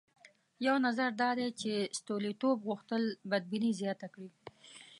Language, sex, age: Pashto, female, 30-39